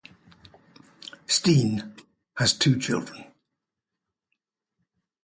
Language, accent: English, England English